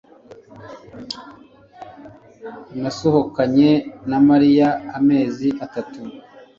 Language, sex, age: Kinyarwanda, male, 30-39